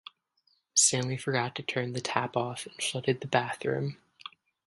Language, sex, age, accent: English, male, 19-29, United States English